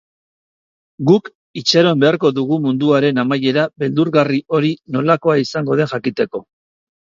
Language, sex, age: Basque, male, 40-49